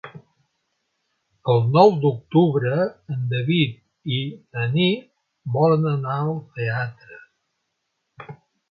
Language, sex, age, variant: Catalan, male, 60-69, Central